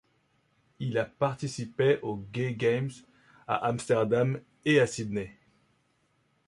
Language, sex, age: French, male, 30-39